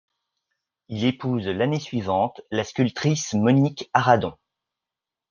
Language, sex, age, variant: French, male, 40-49, Français de métropole